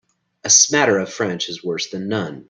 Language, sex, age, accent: English, male, 40-49, United States English